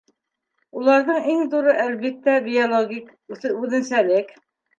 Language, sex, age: Bashkir, female, 60-69